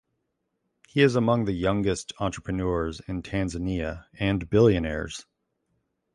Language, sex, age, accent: English, male, 40-49, United States English